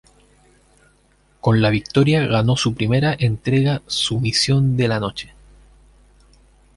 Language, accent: Spanish, Chileno: Chile, Cuyo